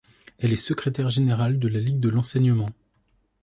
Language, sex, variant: French, male, Français de métropole